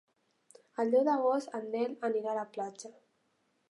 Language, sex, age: Catalan, female, under 19